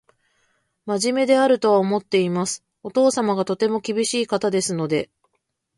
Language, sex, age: Japanese, female, 40-49